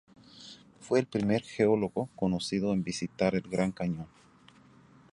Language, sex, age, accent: Spanish, male, 30-39, México